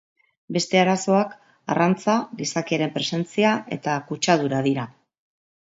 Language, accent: Basque, Mendebalekoa (Araba, Bizkaia, Gipuzkoako mendebaleko herri batzuk)